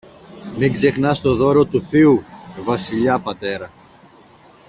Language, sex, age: Greek, male, 40-49